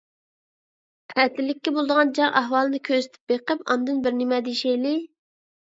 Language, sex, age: Uyghur, female, under 19